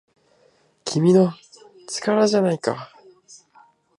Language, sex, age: Japanese, male, 19-29